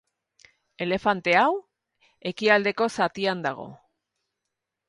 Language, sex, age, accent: Basque, female, 50-59, Erdialdekoa edo Nafarra (Gipuzkoa, Nafarroa)